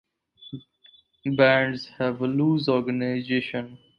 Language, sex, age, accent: English, male, 19-29, India and South Asia (India, Pakistan, Sri Lanka)